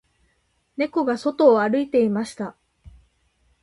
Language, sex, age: Japanese, female, 19-29